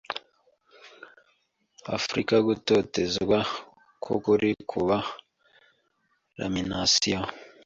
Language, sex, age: Kinyarwanda, male, 19-29